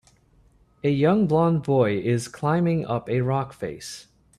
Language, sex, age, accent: English, male, 30-39, United States English